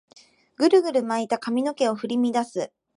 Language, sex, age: Japanese, female, 19-29